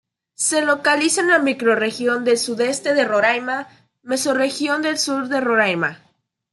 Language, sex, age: Spanish, female, 19-29